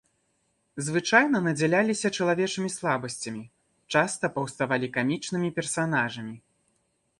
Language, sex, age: Belarusian, male, 19-29